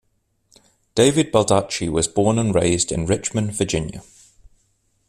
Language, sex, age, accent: English, male, 30-39, England English